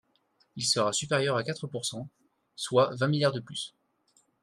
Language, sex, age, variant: French, male, 19-29, Français de métropole